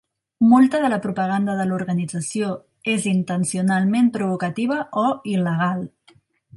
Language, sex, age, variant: Catalan, female, 40-49, Central